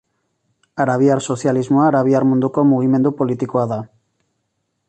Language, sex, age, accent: Basque, male, 40-49, Erdialdekoa edo Nafarra (Gipuzkoa, Nafarroa)